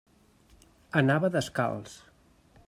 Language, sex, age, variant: Catalan, male, 50-59, Central